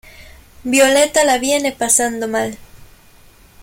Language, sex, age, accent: Spanish, female, 19-29, México